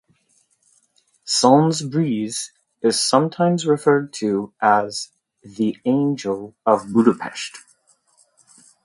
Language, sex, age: English, male, 30-39